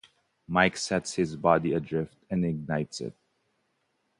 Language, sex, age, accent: English, male, 19-29, Filipino